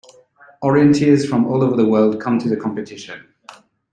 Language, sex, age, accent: English, male, 40-49, Malaysian English